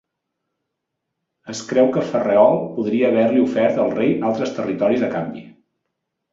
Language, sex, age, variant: Catalan, male, 40-49, Central